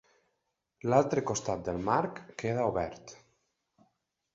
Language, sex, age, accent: Catalan, male, 19-29, valencià